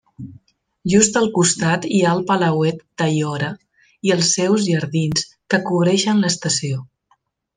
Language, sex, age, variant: Catalan, female, 40-49, Central